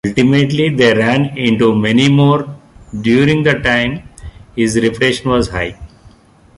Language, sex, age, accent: English, male, 50-59, India and South Asia (India, Pakistan, Sri Lanka)